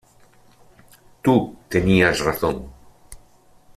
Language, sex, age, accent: Spanish, male, 50-59, España: Norte peninsular (Asturias, Castilla y León, Cantabria, País Vasco, Navarra, Aragón, La Rioja, Guadalajara, Cuenca)